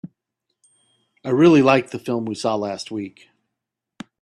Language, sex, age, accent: English, male, 40-49, United States English